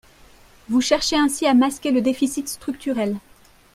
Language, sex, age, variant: French, female, 19-29, Français de métropole